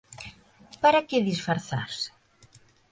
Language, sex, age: Galician, female, 50-59